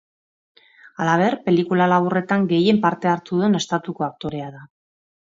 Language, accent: Basque, Mendebalekoa (Araba, Bizkaia, Gipuzkoako mendebaleko herri batzuk)